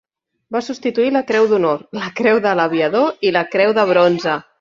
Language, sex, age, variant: Catalan, female, 40-49, Central